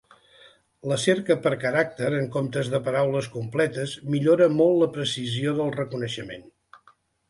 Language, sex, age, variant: Catalan, male, 60-69, Central